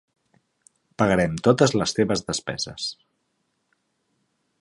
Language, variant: Catalan, Central